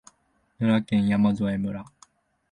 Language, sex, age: Japanese, male, 19-29